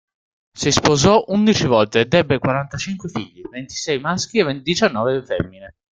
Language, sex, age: Italian, male, under 19